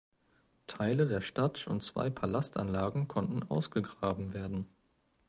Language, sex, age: German, male, 19-29